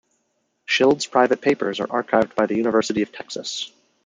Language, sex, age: English, male, 19-29